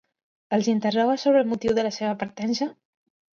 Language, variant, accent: Catalan, Central, central